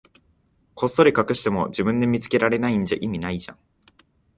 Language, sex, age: Japanese, male, 19-29